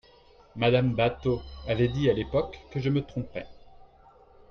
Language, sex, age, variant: French, male, 30-39, Français de métropole